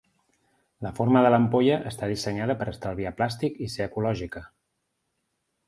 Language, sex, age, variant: Catalan, male, 40-49, Central